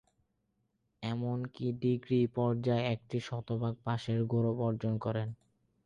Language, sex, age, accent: Bengali, male, 19-29, Bengali; Bangla